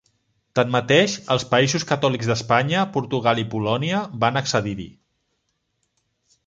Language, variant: Catalan, Central